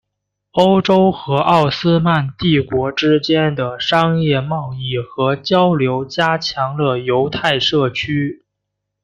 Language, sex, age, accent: Chinese, male, 19-29, 出生地：河北省